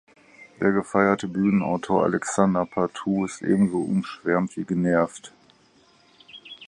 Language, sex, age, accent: German, male, 50-59, Deutschland Deutsch